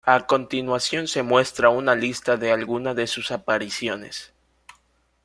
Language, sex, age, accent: Spanish, male, 19-29, América central